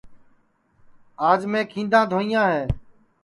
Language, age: Sansi, 50-59